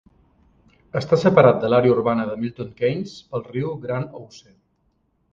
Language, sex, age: Catalan, male, 50-59